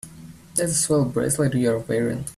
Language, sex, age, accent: English, male, under 19, United States English